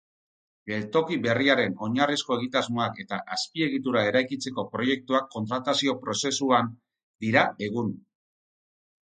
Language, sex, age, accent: Basque, male, 50-59, Mendebalekoa (Araba, Bizkaia, Gipuzkoako mendebaleko herri batzuk)